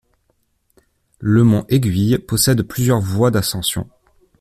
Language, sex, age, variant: French, male, 19-29, Français de métropole